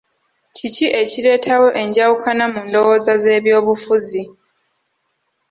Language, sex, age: Ganda, female, 19-29